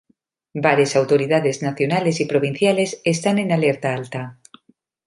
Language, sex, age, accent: Spanish, female, 40-49, España: Norte peninsular (Asturias, Castilla y León, Cantabria, País Vasco, Navarra, Aragón, La Rioja, Guadalajara, Cuenca)